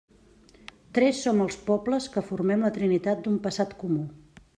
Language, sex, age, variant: Catalan, female, 50-59, Central